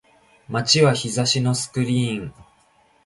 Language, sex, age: Japanese, male, under 19